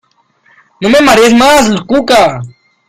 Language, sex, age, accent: Spanish, male, under 19, Andino-Pacífico: Colombia, Perú, Ecuador, oeste de Bolivia y Venezuela andina